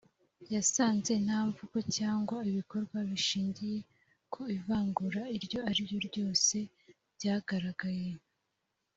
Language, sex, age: Kinyarwanda, female, 19-29